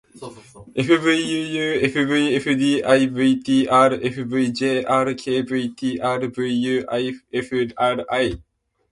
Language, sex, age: Japanese, male, under 19